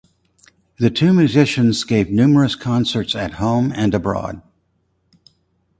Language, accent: English, United States English